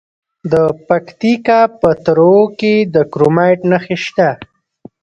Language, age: Pashto, 30-39